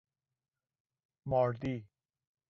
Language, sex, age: Persian, male, 30-39